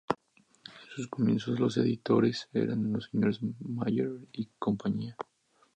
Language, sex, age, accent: Spanish, male, 19-29, México